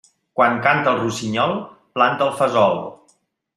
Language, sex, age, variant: Catalan, male, 50-59, Central